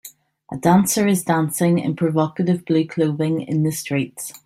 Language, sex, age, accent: English, female, 30-39, Irish English